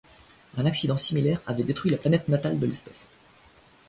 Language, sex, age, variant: French, male, 19-29, Français de métropole